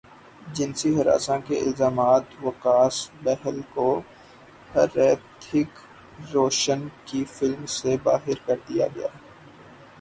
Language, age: Urdu, 19-29